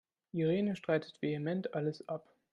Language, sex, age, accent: German, male, 19-29, Deutschland Deutsch